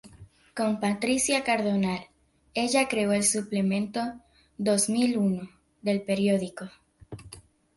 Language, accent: Spanish, Caribe: Cuba, Venezuela, Puerto Rico, República Dominicana, Panamá, Colombia caribeña, México caribeño, Costa del golfo de México